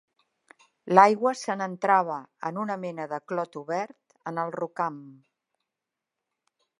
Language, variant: Catalan, Central